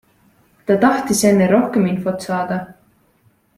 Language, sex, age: Estonian, female, 19-29